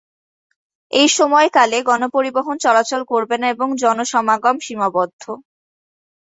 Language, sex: Bengali, female